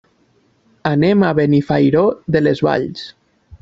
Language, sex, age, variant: Catalan, male, 19-29, Nord-Occidental